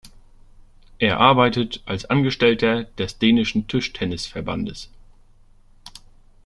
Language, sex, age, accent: German, male, 30-39, Deutschland Deutsch